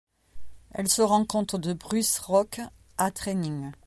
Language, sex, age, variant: French, female, 50-59, Français de métropole